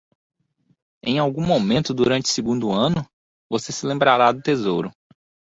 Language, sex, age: Portuguese, male, 19-29